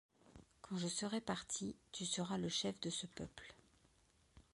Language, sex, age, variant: French, female, 50-59, Français de métropole